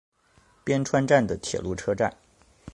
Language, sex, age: Chinese, male, 30-39